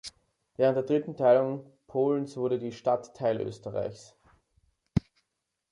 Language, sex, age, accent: German, male, 19-29, Österreichisches Deutsch